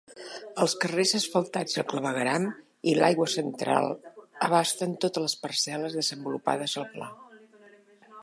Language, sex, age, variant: Catalan, female, 60-69, Central